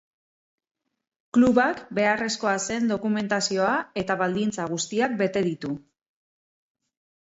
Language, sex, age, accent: Basque, female, 40-49, Mendebalekoa (Araba, Bizkaia, Gipuzkoako mendebaleko herri batzuk)